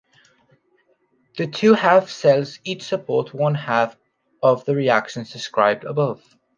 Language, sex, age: English, male, under 19